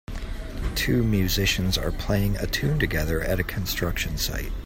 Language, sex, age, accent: English, male, 19-29, United States English